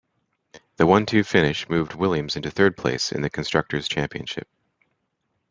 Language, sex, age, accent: English, male, 30-39, United States English